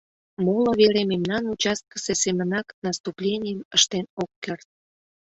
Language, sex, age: Mari, female, 30-39